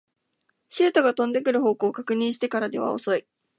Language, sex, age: Japanese, female, 19-29